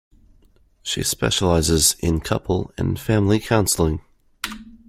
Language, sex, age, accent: English, male, 30-39, United States English